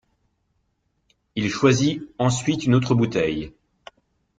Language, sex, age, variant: French, male, 40-49, Français de métropole